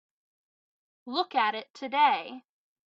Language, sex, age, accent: English, female, under 19, United States English